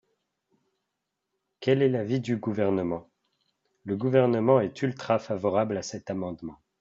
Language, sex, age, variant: French, male, 19-29, Français de métropole